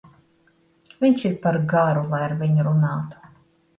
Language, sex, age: Latvian, female, 50-59